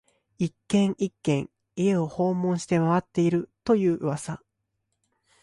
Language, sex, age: Japanese, male, 19-29